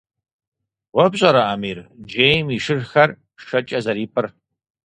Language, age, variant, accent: Kabardian, 40-49, Адыгэбзэ (Къэбэрдей, Кирил, псоми зэдай), Джылэхъстэней (Gilahsteney)